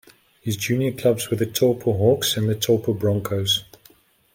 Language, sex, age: English, male, 40-49